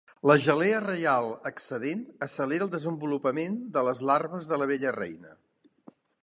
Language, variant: Catalan, Central